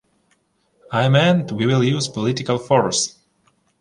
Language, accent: English, United States English